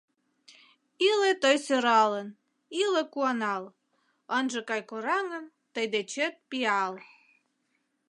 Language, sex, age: Mari, female, 30-39